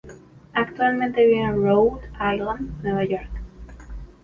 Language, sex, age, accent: Spanish, female, under 19, Andino-Pacífico: Colombia, Perú, Ecuador, oeste de Bolivia y Venezuela andina